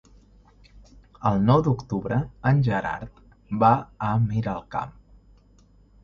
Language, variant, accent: Catalan, Central, central